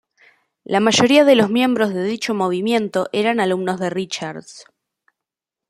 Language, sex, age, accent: Spanish, female, under 19, Rioplatense: Argentina, Uruguay, este de Bolivia, Paraguay